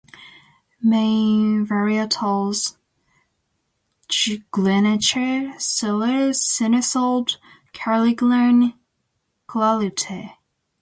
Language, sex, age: English, female, 19-29